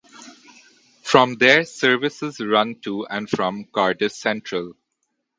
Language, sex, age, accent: English, male, 19-29, India and South Asia (India, Pakistan, Sri Lanka)